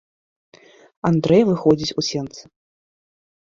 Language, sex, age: Belarusian, female, 19-29